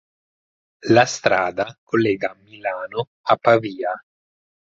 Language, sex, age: Italian, male, 19-29